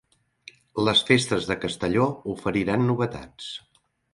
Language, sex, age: Catalan, male, 60-69